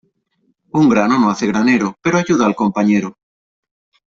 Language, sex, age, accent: Spanish, male, 19-29, España: Centro-Sur peninsular (Madrid, Toledo, Castilla-La Mancha)